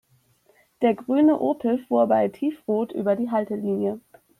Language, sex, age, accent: German, female, 19-29, Deutschland Deutsch